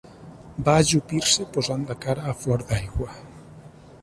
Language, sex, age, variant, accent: Catalan, male, 40-49, Valencià meridional, valencià